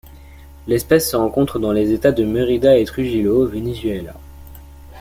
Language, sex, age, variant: French, male, under 19, Français de métropole